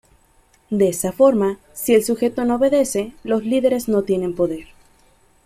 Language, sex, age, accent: Spanish, female, 19-29, México